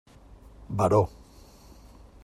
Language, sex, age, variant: Catalan, male, 60-69, Central